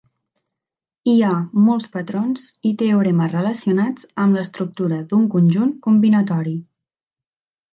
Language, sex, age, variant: Catalan, female, 19-29, Septentrional